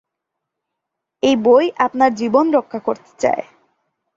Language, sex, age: Bengali, female, 19-29